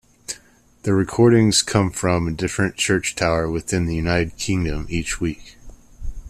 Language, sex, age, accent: English, male, 30-39, United States English